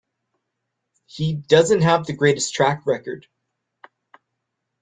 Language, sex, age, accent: English, male, 19-29, United States English